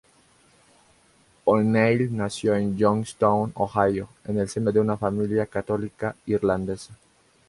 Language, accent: Spanish, Andino-Pacífico: Colombia, Perú, Ecuador, oeste de Bolivia y Venezuela andina